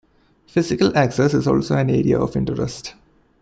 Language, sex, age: English, male, 19-29